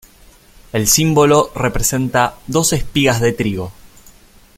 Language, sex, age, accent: Spanish, male, 19-29, Rioplatense: Argentina, Uruguay, este de Bolivia, Paraguay